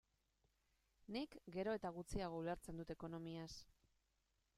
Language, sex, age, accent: Basque, female, 30-39, Mendebalekoa (Araba, Bizkaia, Gipuzkoako mendebaleko herri batzuk)